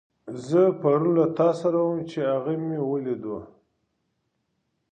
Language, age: Pashto, 40-49